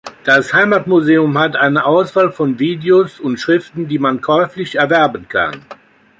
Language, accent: German, Deutschland Deutsch